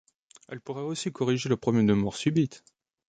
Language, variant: French, Français de métropole